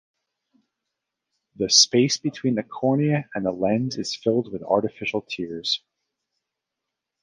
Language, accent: English, United States English